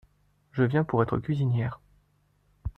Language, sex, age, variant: French, male, 19-29, Français de métropole